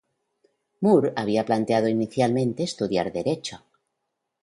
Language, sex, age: Spanish, female, 60-69